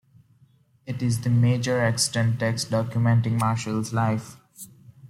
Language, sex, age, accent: English, male, 19-29, India and South Asia (India, Pakistan, Sri Lanka)